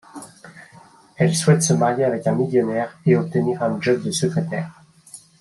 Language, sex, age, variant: French, male, 30-39, Français de métropole